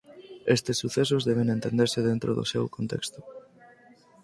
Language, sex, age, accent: Galician, male, 19-29, Normativo (estándar)